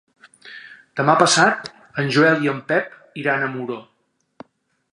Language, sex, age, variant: Catalan, male, 60-69, Central